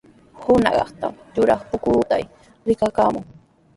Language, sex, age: Sihuas Ancash Quechua, female, 19-29